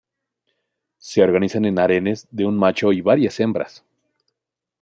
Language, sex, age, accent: Spanish, male, 30-39, México